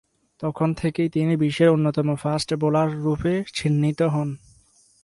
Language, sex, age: Bengali, male, 19-29